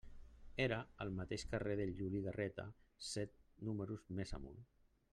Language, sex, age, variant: Catalan, male, 50-59, Central